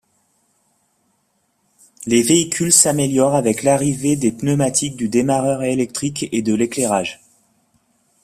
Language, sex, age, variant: French, male, 40-49, Français de métropole